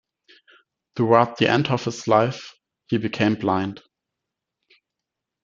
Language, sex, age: English, male, 19-29